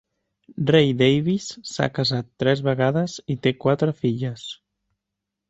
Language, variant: Catalan, Central